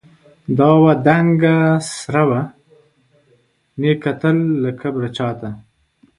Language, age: Pashto, 30-39